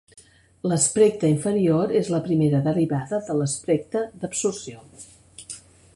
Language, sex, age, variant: Catalan, female, 50-59, Central